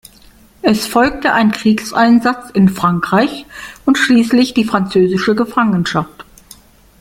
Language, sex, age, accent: German, female, 50-59, Deutschland Deutsch